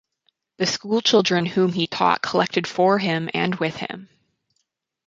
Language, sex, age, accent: English, female, 30-39, United States English